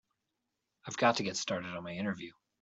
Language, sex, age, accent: English, male, 30-39, United States English